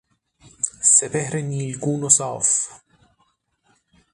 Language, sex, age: Persian, male, 30-39